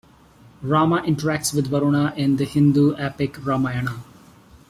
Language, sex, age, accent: English, male, 30-39, India and South Asia (India, Pakistan, Sri Lanka)